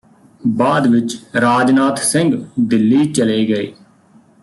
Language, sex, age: Punjabi, male, 30-39